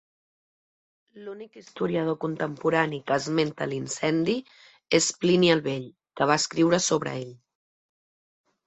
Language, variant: Catalan, Central